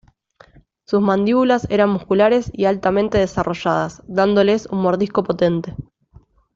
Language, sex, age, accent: Spanish, female, 19-29, Rioplatense: Argentina, Uruguay, este de Bolivia, Paraguay